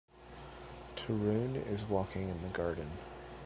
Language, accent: English, United States English